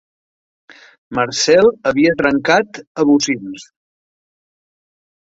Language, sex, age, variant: Catalan, male, 60-69, Central